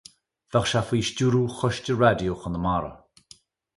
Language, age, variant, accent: Irish, 50-59, Gaeilge Chonnacht, Cainteoir dúchais, Gaeltacht